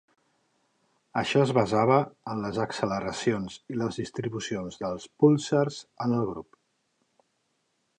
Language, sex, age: Catalan, male, 40-49